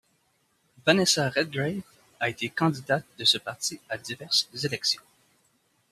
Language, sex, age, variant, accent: French, male, 30-39, Français d'Amérique du Nord, Français du Canada